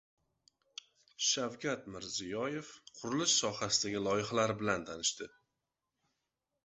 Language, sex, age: Uzbek, male, 19-29